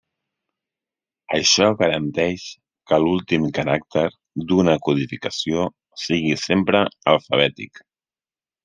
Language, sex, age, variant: Catalan, male, 30-39, Central